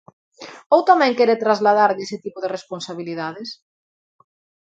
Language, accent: Galician, Normativo (estándar)